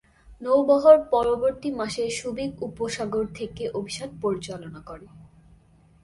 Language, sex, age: Bengali, female, 19-29